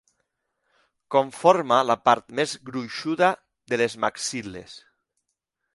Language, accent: Catalan, valencià